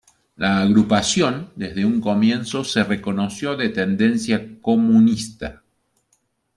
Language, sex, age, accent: Spanish, male, 50-59, Rioplatense: Argentina, Uruguay, este de Bolivia, Paraguay